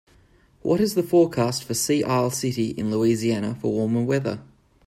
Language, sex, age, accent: English, male, 30-39, Australian English